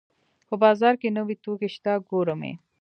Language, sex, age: Pashto, female, 19-29